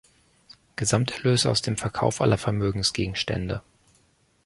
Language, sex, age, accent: German, male, 40-49, Deutschland Deutsch